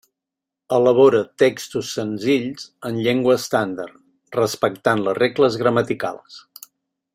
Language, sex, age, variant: Catalan, male, 50-59, Central